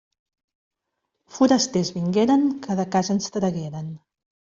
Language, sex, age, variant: Catalan, female, 50-59, Central